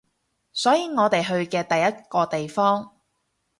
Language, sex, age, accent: Cantonese, female, 30-39, 广州音